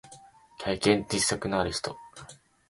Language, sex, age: Japanese, male, 19-29